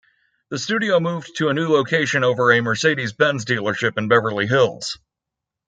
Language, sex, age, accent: English, male, 30-39, United States English